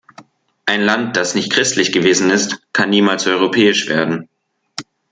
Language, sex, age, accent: German, male, under 19, Deutschland Deutsch